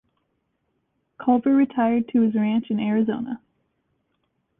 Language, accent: English, United States English